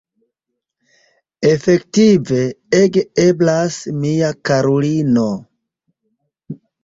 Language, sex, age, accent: Esperanto, male, 30-39, Internacia